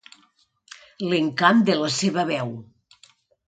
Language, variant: Catalan, Nord-Occidental